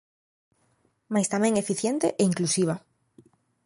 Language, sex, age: Galician, female, 30-39